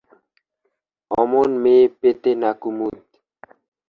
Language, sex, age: Bengali, male, 40-49